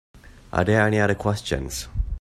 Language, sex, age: English, male, 19-29